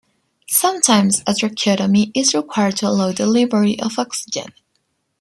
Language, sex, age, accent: English, female, 19-29, United States English